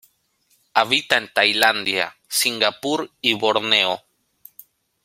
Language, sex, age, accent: Spanish, male, 19-29, Rioplatense: Argentina, Uruguay, este de Bolivia, Paraguay